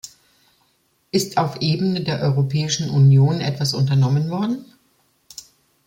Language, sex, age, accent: German, female, 50-59, Deutschland Deutsch